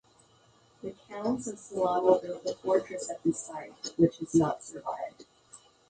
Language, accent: English, United States English